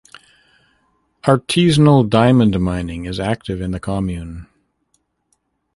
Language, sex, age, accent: English, male, 50-59, Canadian English